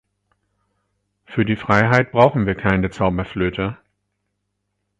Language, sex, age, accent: German, male, 40-49, Deutschland Deutsch